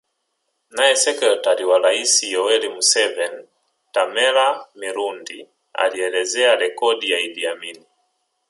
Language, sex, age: Swahili, male, 30-39